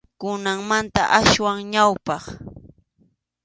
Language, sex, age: Arequipa-La Unión Quechua, female, 30-39